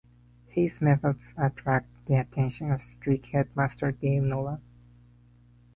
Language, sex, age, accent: English, male, under 19, United States English